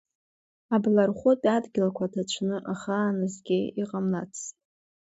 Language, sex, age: Abkhazian, female, 30-39